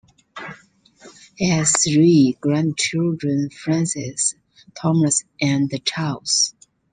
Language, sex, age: English, female, 30-39